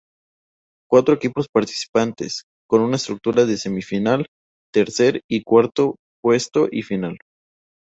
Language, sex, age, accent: Spanish, male, 19-29, México